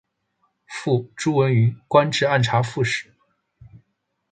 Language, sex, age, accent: Chinese, male, under 19, 出生地：湖北省